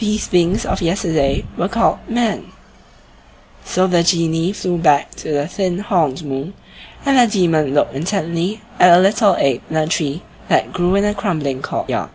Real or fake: real